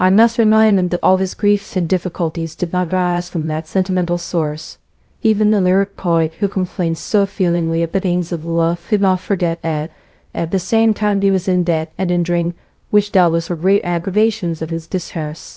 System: TTS, VITS